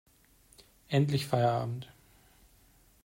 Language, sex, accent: German, male, Deutschland Deutsch